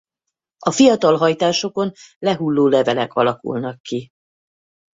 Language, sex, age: Hungarian, female, 50-59